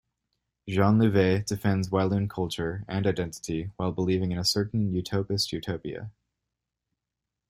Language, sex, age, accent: English, male, 19-29, United States English